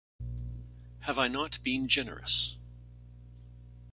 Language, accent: English, Canadian English